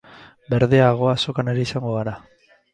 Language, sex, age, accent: Basque, male, 30-39, Mendebalekoa (Araba, Bizkaia, Gipuzkoako mendebaleko herri batzuk)